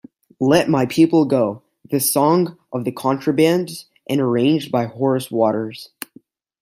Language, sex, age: English, male, 19-29